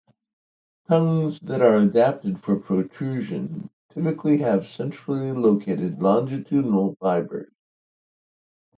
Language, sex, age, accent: English, male, 60-69, United States English